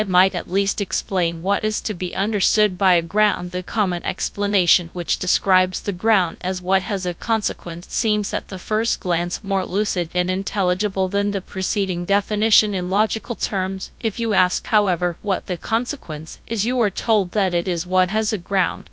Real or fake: fake